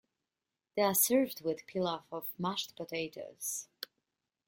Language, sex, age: English, female, 40-49